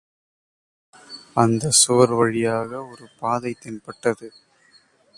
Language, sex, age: Tamil, male, 19-29